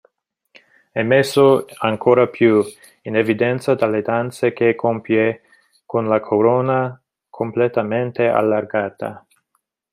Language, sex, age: Italian, male, 30-39